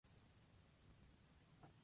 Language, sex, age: English, female, 19-29